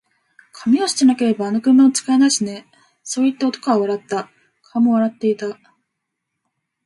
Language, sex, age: Japanese, female, 19-29